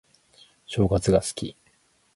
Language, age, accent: Japanese, 30-39, 標準語